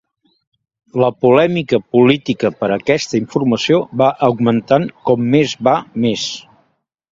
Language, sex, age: Catalan, male, 60-69